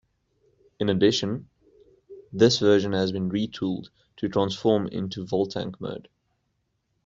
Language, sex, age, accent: English, male, 19-29, Southern African (South Africa, Zimbabwe, Namibia)